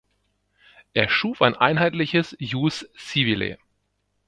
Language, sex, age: German, male, 40-49